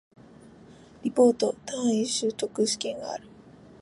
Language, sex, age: Japanese, female, under 19